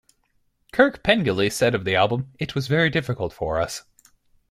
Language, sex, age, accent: English, male, 19-29, United States English